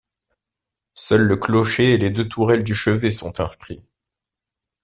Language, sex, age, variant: French, male, 30-39, Français de métropole